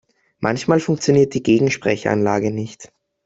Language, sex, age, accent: German, male, under 19, Österreichisches Deutsch